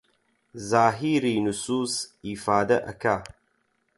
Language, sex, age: Central Kurdish, male, 30-39